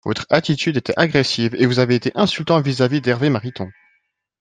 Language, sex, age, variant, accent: French, male, 19-29, Français d'Europe, Français de Suisse